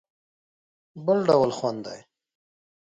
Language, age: Pashto, 30-39